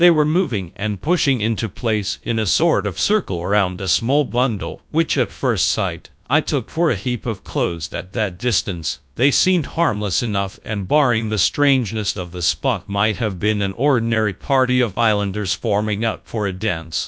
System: TTS, GradTTS